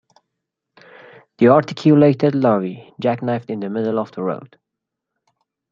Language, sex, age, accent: English, male, 19-29, United States English